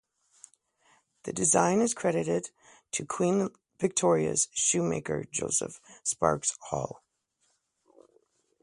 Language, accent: English, Canadian English